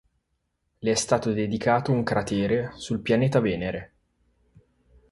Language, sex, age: Italian, male, 30-39